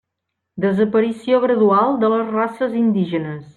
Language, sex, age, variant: Catalan, female, 30-39, Central